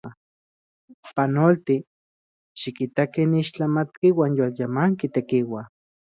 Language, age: Central Puebla Nahuatl, 30-39